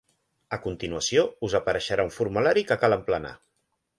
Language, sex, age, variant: Catalan, male, 40-49, Central